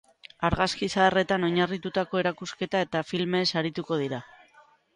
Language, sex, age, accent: Basque, female, 40-49, Mendebalekoa (Araba, Bizkaia, Gipuzkoako mendebaleko herri batzuk)